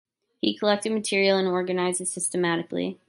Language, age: English, 19-29